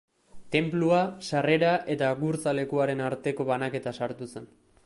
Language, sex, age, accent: Basque, male, 19-29, Mendebalekoa (Araba, Bizkaia, Gipuzkoako mendebaleko herri batzuk)